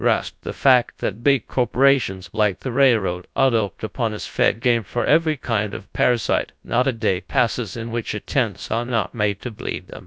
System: TTS, GradTTS